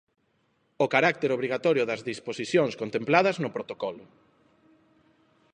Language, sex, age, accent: Galician, male, 30-39, Neofalante